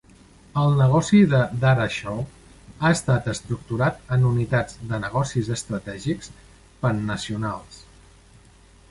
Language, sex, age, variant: Catalan, male, 50-59, Central